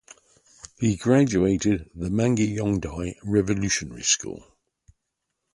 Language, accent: English, England English